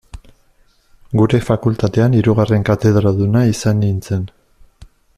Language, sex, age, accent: Basque, male, 50-59, Erdialdekoa edo Nafarra (Gipuzkoa, Nafarroa)